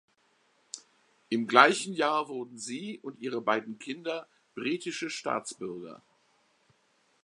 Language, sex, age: German, male, 60-69